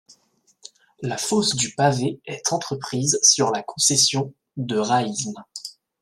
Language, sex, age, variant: French, male, 19-29, Français de métropole